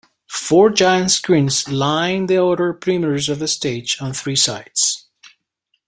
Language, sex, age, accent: English, male, 30-39, United States English